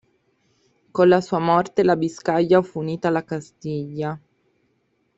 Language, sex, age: Italian, female, 30-39